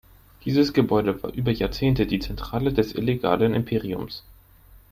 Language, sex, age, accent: German, male, under 19, Deutschland Deutsch